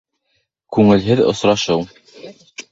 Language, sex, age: Bashkir, male, 30-39